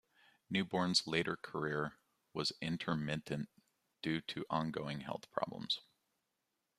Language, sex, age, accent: English, male, 40-49, United States English